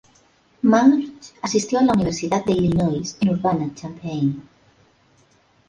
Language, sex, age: Spanish, female, 50-59